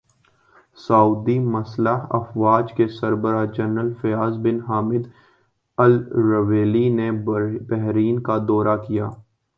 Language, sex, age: Urdu, male, 19-29